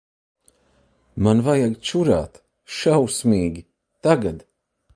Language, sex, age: Latvian, male, 40-49